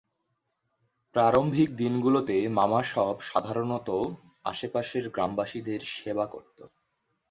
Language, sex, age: Bengali, male, 19-29